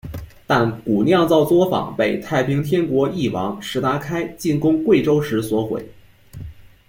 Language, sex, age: Chinese, male, under 19